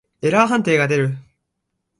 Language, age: Japanese, 19-29